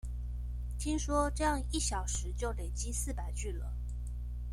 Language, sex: Chinese, female